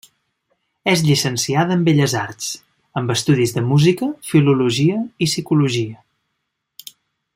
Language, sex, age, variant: Catalan, male, 30-39, Central